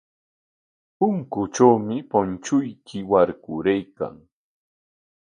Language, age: Corongo Ancash Quechua, 50-59